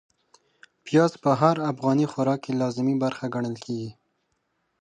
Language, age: Pashto, 19-29